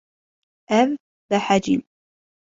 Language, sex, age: Kurdish, female, 30-39